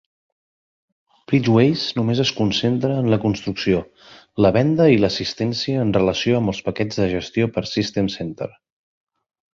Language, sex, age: Catalan, male, 30-39